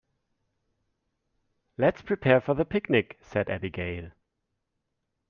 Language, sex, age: English, male, 19-29